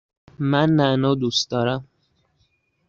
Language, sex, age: Persian, male, 19-29